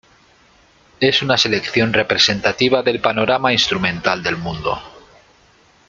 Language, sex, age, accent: Spanish, male, 30-39, España: Centro-Sur peninsular (Madrid, Toledo, Castilla-La Mancha)